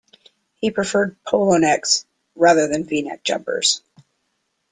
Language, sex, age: English, female, 50-59